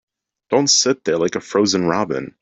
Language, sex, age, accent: English, male, under 19, United States English